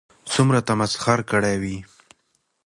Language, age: Pashto, 19-29